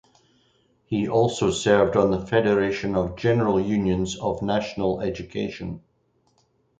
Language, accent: English, Scottish English